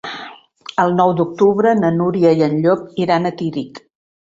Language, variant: Catalan, Central